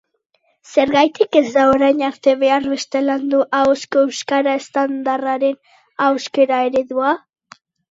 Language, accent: Basque, Mendebalekoa (Araba, Bizkaia, Gipuzkoako mendebaleko herri batzuk)